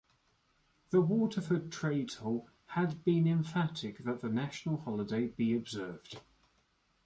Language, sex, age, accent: English, male, 30-39, England English